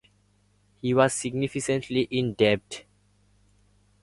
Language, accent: English, United States English